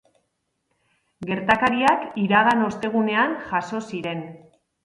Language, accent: Basque, Mendebalekoa (Araba, Bizkaia, Gipuzkoako mendebaleko herri batzuk)